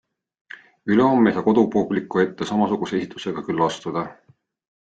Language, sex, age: Estonian, male, 40-49